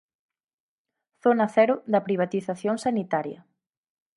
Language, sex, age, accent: Galician, female, 19-29, Central (gheada); Normativo (estándar)